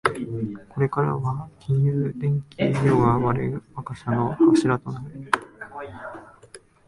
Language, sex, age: Japanese, male, 19-29